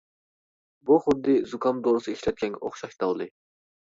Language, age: Uyghur, 19-29